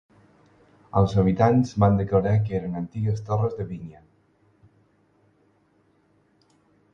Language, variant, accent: Catalan, Balear, balear; aprenent (recent, des del castellà)